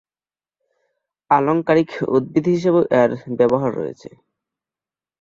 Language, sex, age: Bengali, male, under 19